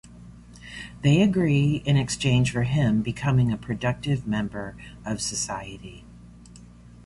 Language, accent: English, United States English